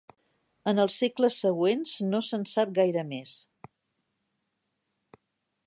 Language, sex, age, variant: Catalan, female, 60-69, Central